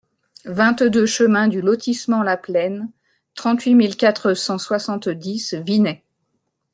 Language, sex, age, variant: French, female, 30-39, Français de métropole